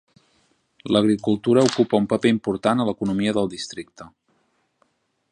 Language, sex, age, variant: Catalan, male, 30-39, Central